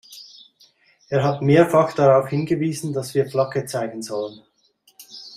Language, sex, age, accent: German, male, 50-59, Schweizerdeutsch